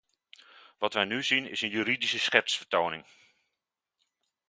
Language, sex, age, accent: Dutch, male, 40-49, Nederlands Nederlands